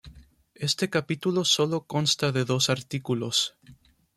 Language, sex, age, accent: Spanish, male, 19-29, México